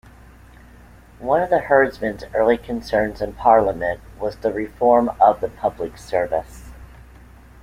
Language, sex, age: English, female, 50-59